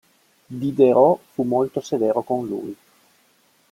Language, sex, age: Italian, male, 50-59